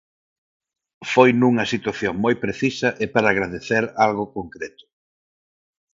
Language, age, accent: Galician, 30-39, Normativo (estándar); Neofalante